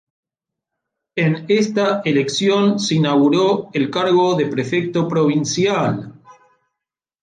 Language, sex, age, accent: Spanish, male, 50-59, Rioplatense: Argentina, Uruguay, este de Bolivia, Paraguay